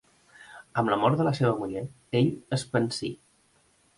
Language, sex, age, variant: Catalan, male, 30-39, Central